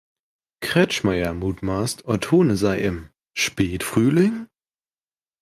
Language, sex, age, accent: German, male, under 19, Deutschland Deutsch